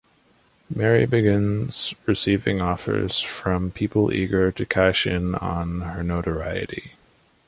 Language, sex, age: English, male, 19-29